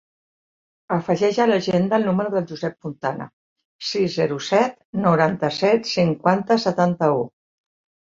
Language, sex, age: Catalan, female, 50-59